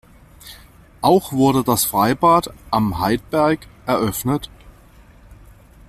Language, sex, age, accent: German, male, 30-39, Deutschland Deutsch